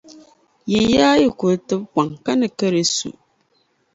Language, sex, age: Dagbani, female, 30-39